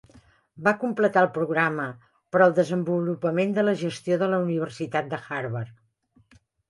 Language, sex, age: Catalan, female, 60-69